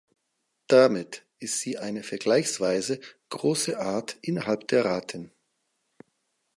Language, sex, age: German, male, 50-59